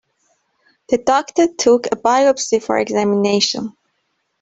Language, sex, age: English, female, 30-39